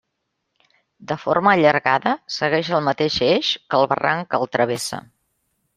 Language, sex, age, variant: Catalan, female, 50-59, Central